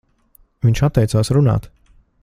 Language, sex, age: Latvian, male, 30-39